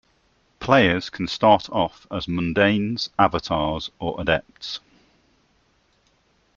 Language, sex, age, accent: English, male, 40-49, England English